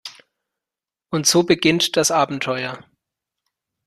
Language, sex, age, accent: German, male, 30-39, Deutschland Deutsch